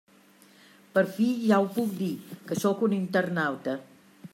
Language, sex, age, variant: Catalan, female, 70-79, Central